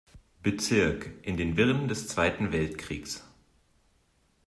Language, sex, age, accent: German, male, 19-29, Deutschland Deutsch